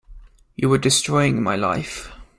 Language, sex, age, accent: English, male, 19-29, England English